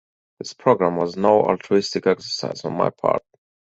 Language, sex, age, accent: English, male, 40-49, United States English